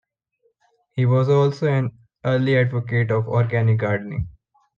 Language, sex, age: English, male, 19-29